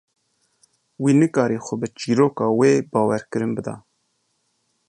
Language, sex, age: Kurdish, male, 30-39